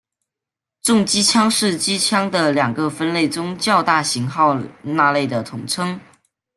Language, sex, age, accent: Chinese, male, under 19, 出生地：湖南省